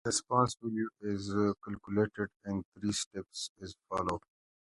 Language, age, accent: English, 40-49, United States English